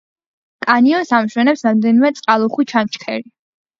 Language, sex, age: Georgian, female, under 19